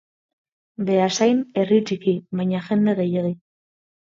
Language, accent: Basque, Mendebalekoa (Araba, Bizkaia, Gipuzkoako mendebaleko herri batzuk)